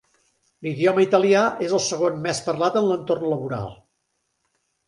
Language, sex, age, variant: Catalan, male, 60-69, Central